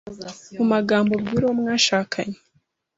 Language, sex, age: Kinyarwanda, female, 30-39